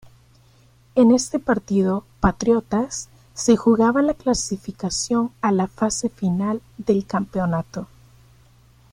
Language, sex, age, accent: Spanish, female, 30-39, América central